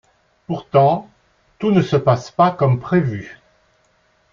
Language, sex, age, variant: French, male, 60-69, Français de métropole